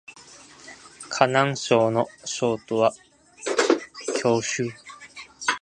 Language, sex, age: Japanese, male, 19-29